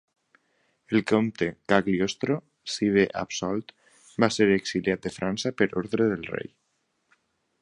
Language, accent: Catalan, valencià